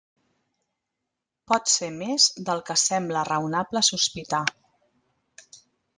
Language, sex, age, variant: Catalan, female, 40-49, Central